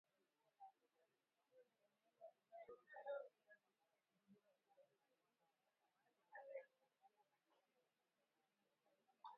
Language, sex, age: Swahili, female, 19-29